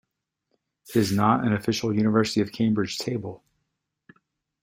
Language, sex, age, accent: English, male, 40-49, United States English